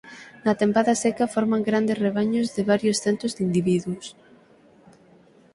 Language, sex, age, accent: Galician, female, 19-29, Atlántico (seseo e gheada); Normativo (estándar)